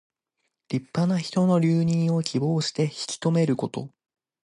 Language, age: Japanese, 19-29